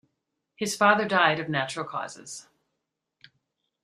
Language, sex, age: English, female, 50-59